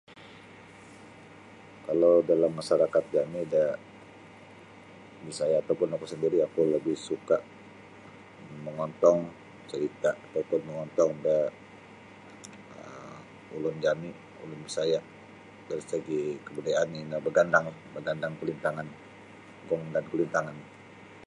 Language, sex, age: Sabah Bisaya, male, 40-49